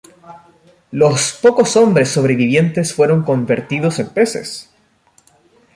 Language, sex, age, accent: Spanish, male, 19-29, Chileno: Chile, Cuyo